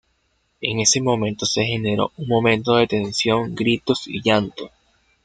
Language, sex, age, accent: Spanish, male, 19-29, Caribe: Cuba, Venezuela, Puerto Rico, República Dominicana, Panamá, Colombia caribeña, México caribeño, Costa del golfo de México